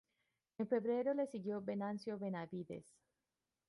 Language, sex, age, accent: Spanish, female, 30-39, Andino-Pacífico: Colombia, Perú, Ecuador, oeste de Bolivia y Venezuela andina